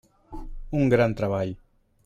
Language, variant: Catalan, Central